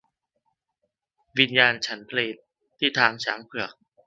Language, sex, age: Thai, male, 19-29